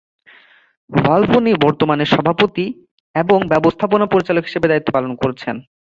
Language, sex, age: Bengali, male, 19-29